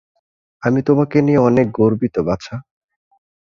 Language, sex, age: Bengali, male, 19-29